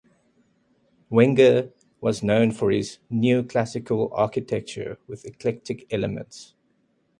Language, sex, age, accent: English, male, 30-39, Southern African (South Africa, Zimbabwe, Namibia)